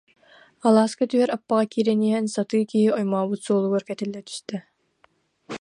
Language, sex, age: Yakut, female, 19-29